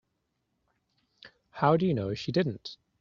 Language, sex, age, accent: English, male, 30-39, New Zealand English